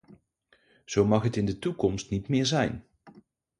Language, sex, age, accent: Dutch, male, 30-39, Nederlands Nederlands